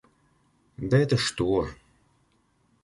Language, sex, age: Russian, male, 30-39